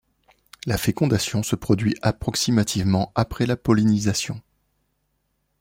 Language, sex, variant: French, male, Français de métropole